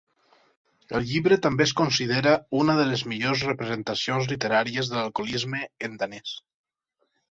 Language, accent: Catalan, valencià